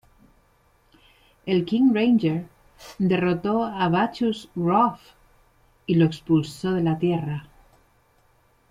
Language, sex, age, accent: Spanish, female, 50-59, España: Centro-Sur peninsular (Madrid, Toledo, Castilla-La Mancha)